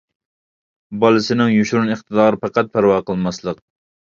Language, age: Uyghur, 19-29